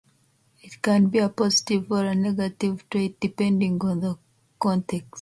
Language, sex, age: English, female, 19-29